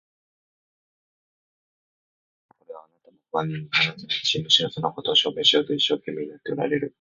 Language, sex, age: Japanese, male, 19-29